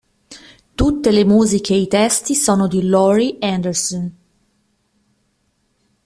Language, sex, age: Italian, female, 19-29